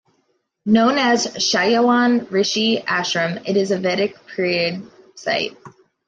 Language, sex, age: English, female, 30-39